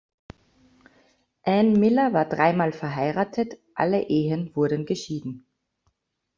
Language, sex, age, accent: German, female, 30-39, Österreichisches Deutsch